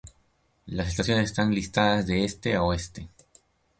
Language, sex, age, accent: Spanish, male, 30-39, Peru